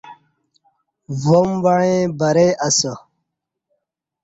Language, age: Kati, 19-29